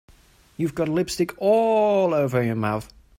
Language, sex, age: English, male, 19-29